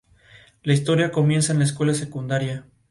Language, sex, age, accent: Spanish, male, 19-29, México